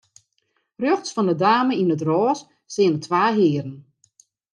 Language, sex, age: Western Frisian, female, 40-49